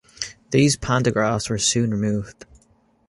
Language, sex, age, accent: English, male, 19-29, Irish English